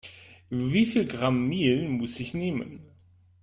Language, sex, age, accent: German, male, 30-39, Deutschland Deutsch